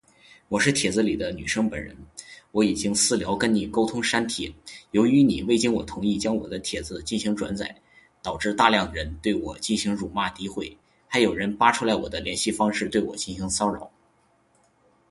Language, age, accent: Chinese, 19-29, 出生地：吉林省